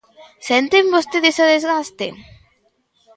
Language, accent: Galician, Normativo (estándar)